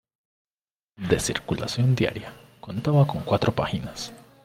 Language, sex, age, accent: Spanish, male, 19-29, Andino-Pacífico: Colombia, Perú, Ecuador, oeste de Bolivia y Venezuela andina